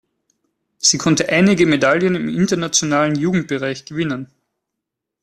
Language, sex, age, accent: German, male, 19-29, Österreichisches Deutsch